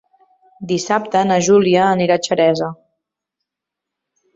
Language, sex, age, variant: Catalan, female, 19-29, Central